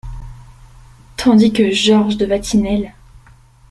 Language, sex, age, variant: French, female, under 19, Français de métropole